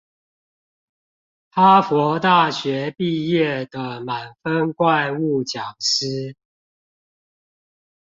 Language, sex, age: Chinese, male, 50-59